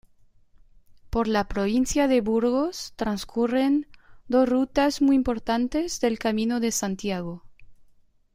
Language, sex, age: Spanish, female, 30-39